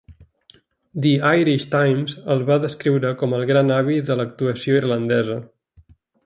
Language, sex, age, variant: Catalan, male, 30-39, Central